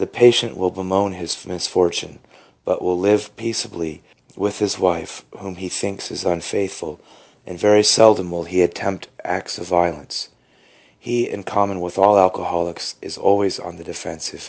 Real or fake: real